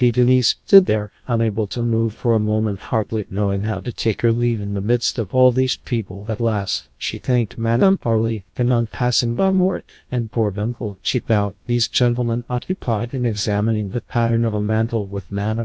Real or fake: fake